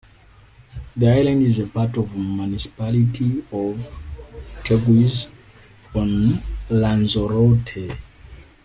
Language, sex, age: English, male, 19-29